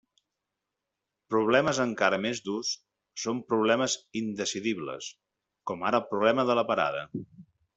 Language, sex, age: Catalan, male, 40-49